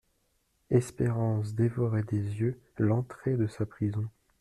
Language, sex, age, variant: French, male, 30-39, Français de métropole